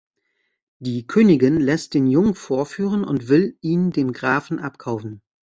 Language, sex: German, male